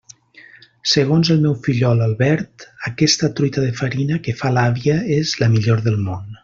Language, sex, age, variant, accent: Catalan, male, 40-49, Valencià meridional, valencià